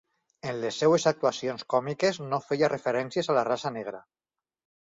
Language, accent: Catalan, valencià